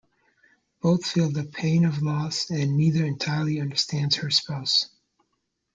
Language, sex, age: English, male, 40-49